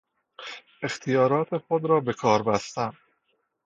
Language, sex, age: Persian, male, 30-39